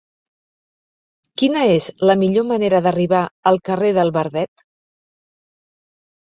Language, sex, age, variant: Catalan, female, 40-49, Central